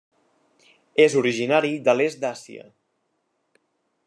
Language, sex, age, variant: Catalan, male, under 19, Central